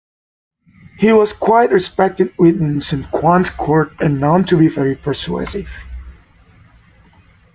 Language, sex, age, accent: English, male, 19-29, United States English